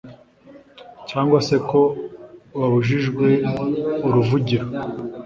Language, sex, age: Kinyarwanda, male, 19-29